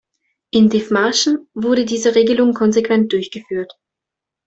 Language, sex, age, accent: German, female, 19-29, Österreichisches Deutsch